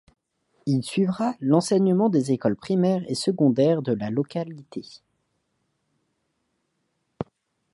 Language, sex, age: French, male, under 19